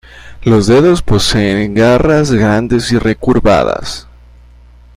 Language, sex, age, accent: Spanish, male, 19-29, México